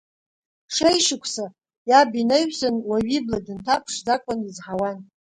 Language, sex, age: Abkhazian, female, 50-59